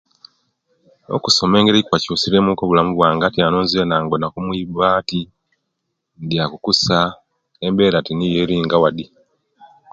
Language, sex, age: Kenyi, male, 50-59